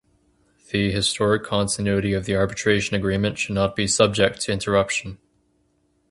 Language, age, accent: English, 19-29, Canadian English